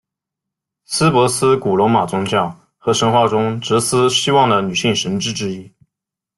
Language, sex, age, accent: Chinese, male, 19-29, 出生地：浙江省